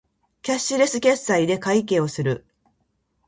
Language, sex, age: Japanese, female, 50-59